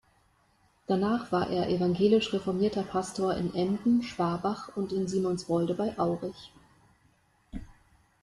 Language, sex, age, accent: German, female, 19-29, Deutschland Deutsch